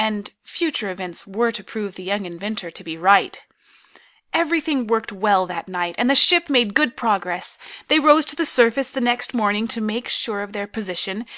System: none